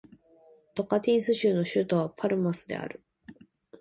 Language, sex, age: Japanese, female, 19-29